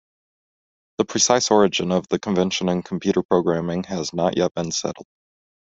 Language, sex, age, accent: English, male, 19-29, United States English